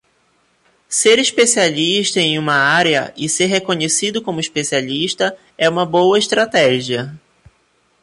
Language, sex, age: Portuguese, male, 30-39